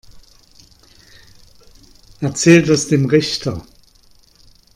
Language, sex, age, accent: German, male, 50-59, Deutschland Deutsch